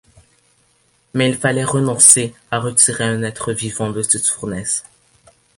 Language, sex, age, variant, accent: French, male, under 19, Français d'Amérique du Nord, Français du Canada